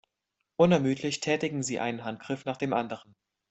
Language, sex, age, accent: German, male, 19-29, Deutschland Deutsch